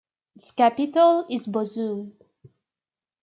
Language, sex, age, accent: English, female, 19-29, Canadian English